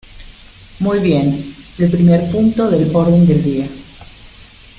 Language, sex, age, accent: Spanish, female, 40-49, Caribe: Cuba, Venezuela, Puerto Rico, República Dominicana, Panamá, Colombia caribeña, México caribeño, Costa del golfo de México